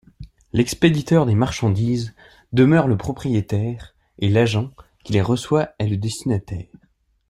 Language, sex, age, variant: French, male, 19-29, Français de métropole